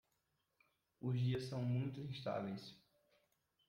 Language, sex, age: Portuguese, male, 19-29